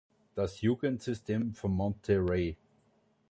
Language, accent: German, Österreichisches Deutsch